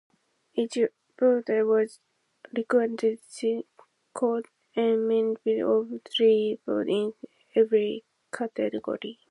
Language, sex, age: English, female, 19-29